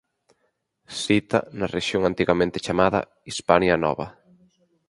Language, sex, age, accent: Galician, male, 19-29, Normativo (estándar)